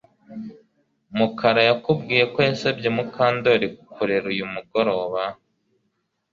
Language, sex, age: Kinyarwanda, male, 19-29